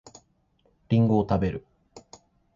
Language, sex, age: Japanese, male, 19-29